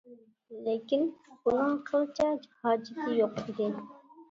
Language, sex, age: Uyghur, female, 19-29